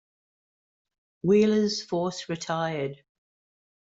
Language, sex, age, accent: English, female, 50-59, Australian English